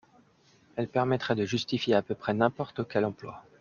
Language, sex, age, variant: French, male, 19-29, Français de métropole